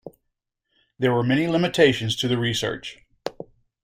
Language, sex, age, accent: English, male, 40-49, United States English